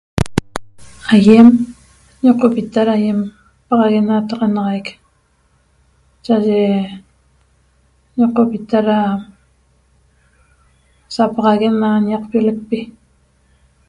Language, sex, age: Toba, female, 40-49